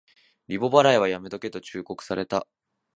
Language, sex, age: Japanese, male, 19-29